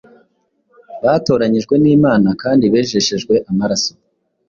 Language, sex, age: Kinyarwanda, male, 19-29